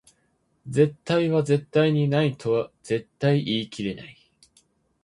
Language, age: Japanese, 19-29